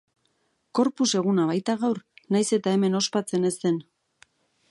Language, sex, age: Basque, female, 40-49